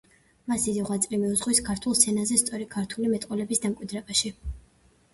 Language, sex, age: Georgian, female, 19-29